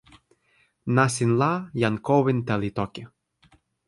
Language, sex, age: Toki Pona, male, 19-29